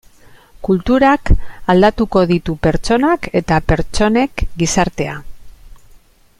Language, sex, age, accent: Basque, female, 40-49, Mendebalekoa (Araba, Bizkaia, Gipuzkoako mendebaleko herri batzuk)